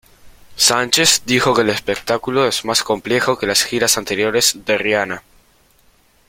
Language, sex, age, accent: Spanish, male, under 19, Rioplatense: Argentina, Uruguay, este de Bolivia, Paraguay